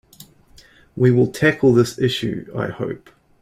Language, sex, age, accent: English, male, 40-49, New Zealand English